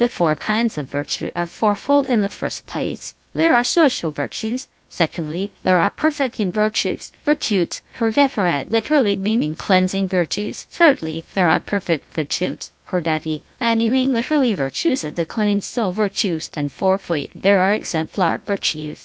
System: TTS, GlowTTS